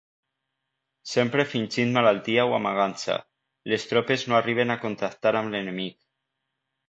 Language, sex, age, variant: Catalan, male, 19-29, Valencià septentrional